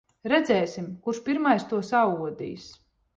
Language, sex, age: Latvian, female, 30-39